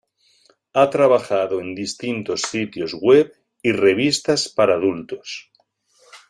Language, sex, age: Spanish, male, 50-59